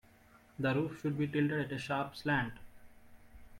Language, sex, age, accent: English, male, 19-29, India and South Asia (India, Pakistan, Sri Lanka)